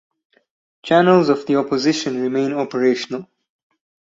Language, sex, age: English, male, 19-29